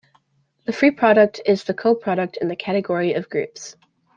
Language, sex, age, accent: English, female, under 19, United States English